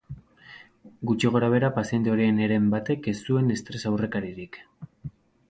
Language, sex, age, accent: Basque, male, 30-39, Mendebalekoa (Araba, Bizkaia, Gipuzkoako mendebaleko herri batzuk)